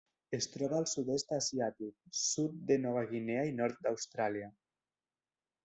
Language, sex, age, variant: Catalan, male, under 19, Septentrional